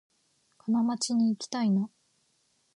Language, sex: Japanese, female